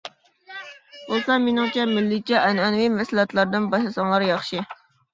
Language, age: Uyghur, 30-39